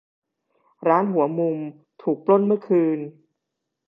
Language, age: Thai, 30-39